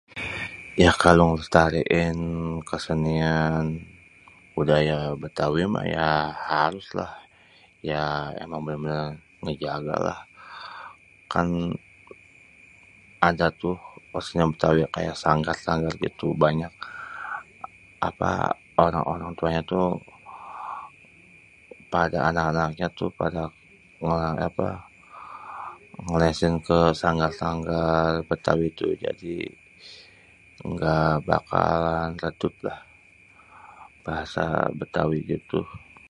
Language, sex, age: Betawi, male, 40-49